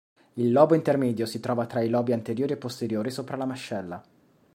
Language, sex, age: Italian, male, 30-39